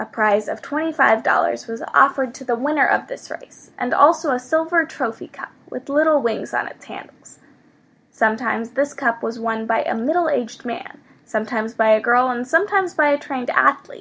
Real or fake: real